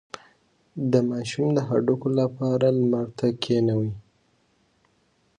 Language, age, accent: Pashto, 19-29, کندهاری لهجه